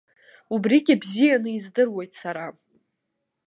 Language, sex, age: Abkhazian, female, 19-29